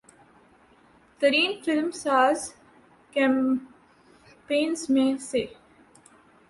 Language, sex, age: Urdu, female, 19-29